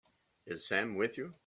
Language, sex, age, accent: English, male, 70-79, United States English